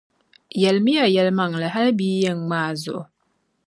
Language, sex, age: Dagbani, female, 19-29